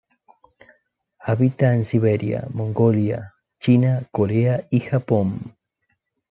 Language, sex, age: Spanish, male, 19-29